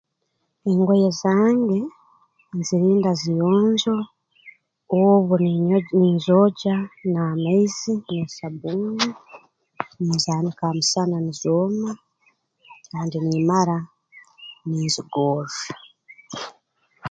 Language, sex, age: Tooro, female, 30-39